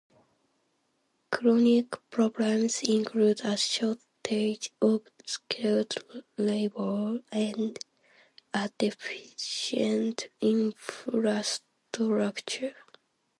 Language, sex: English, female